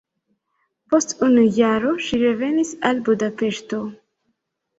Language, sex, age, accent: Esperanto, female, 19-29, Internacia